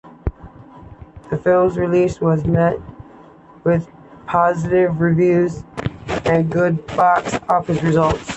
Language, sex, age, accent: English, female, 30-39, United States English